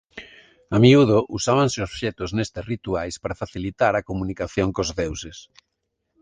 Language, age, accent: Galician, 40-49, Normativo (estándar)